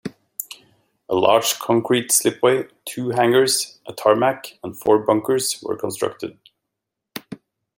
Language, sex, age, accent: English, male, 40-49, United States English